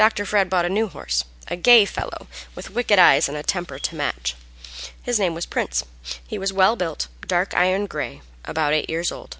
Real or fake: real